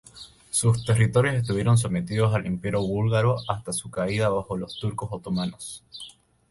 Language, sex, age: Spanish, male, 19-29